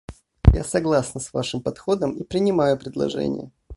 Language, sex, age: Russian, male, under 19